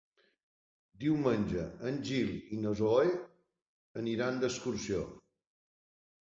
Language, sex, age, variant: Catalan, male, 60-69, Balear